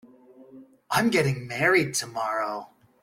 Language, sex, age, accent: English, male, 30-39, United States English